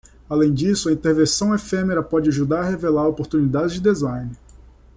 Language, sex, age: Portuguese, male, 19-29